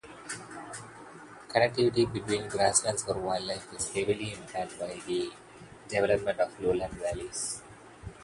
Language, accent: English, India and South Asia (India, Pakistan, Sri Lanka)